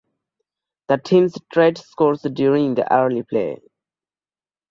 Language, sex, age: English, male, under 19